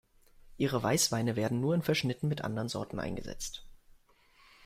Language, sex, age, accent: German, male, 19-29, Deutschland Deutsch